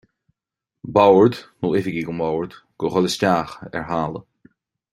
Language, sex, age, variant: Irish, male, 19-29, Gaeilge Chonnacht